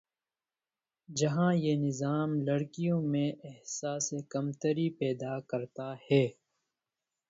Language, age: Urdu, 19-29